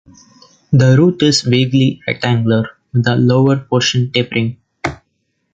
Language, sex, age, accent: English, male, 19-29, India and South Asia (India, Pakistan, Sri Lanka)